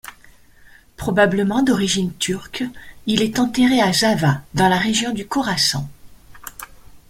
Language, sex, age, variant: French, female, 40-49, Français de métropole